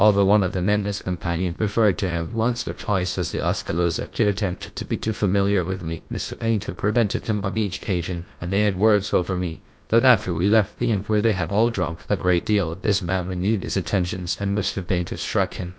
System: TTS, GlowTTS